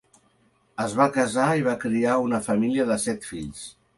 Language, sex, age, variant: Catalan, male, 50-59, Central